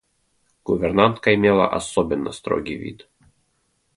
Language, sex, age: Russian, male, 30-39